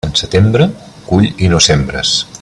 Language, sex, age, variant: Catalan, male, 40-49, Nord-Occidental